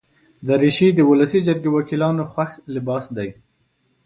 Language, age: Pashto, 30-39